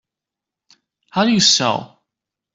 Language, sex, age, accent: English, male, 19-29, United States English